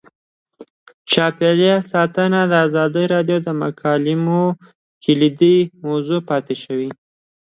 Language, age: Pashto, under 19